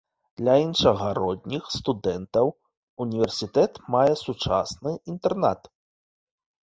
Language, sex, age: Belarusian, male, 30-39